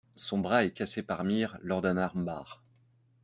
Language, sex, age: French, male, 30-39